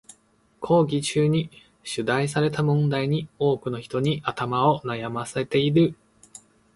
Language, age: Japanese, 30-39